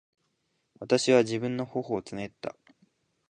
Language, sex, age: Japanese, male, 19-29